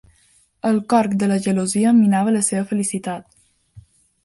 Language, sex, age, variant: Catalan, female, under 19, Balear